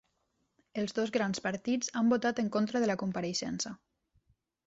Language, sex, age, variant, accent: Catalan, female, 19-29, Nord-Occidental, Tortosí